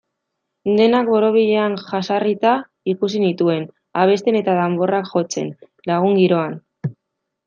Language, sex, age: Basque, female, 19-29